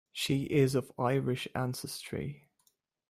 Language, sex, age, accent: English, male, 19-29, England English